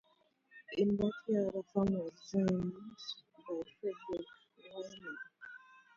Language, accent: English, England English